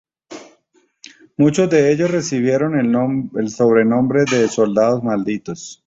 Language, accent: Spanish, Andino-Pacífico: Colombia, Perú, Ecuador, oeste de Bolivia y Venezuela andina